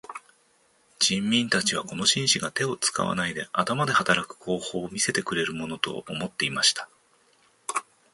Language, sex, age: Japanese, male, 50-59